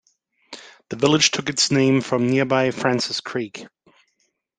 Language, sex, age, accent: English, male, 50-59, United States English